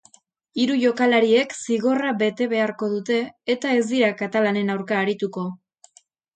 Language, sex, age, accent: Basque, female, 19-29, Erdialdekoa edo Nafarra (Gipuzkoa, Nafarroa)